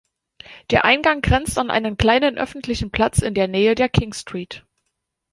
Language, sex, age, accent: German, female, 30-39, Deutschland Deutsch